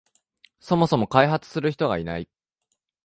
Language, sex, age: Japanese, male, 19-29